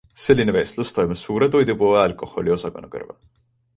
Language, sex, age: Estonian, male, 19-29